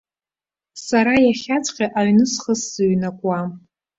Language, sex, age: Abkhazian, female, 19-29